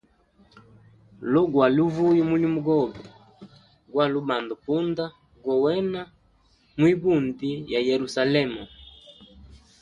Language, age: Hemba, 19-29